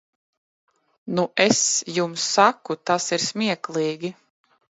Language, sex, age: Latvian, female, 30-39